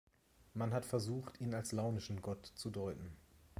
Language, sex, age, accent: German, male, 30-39, Deutschland Deutsch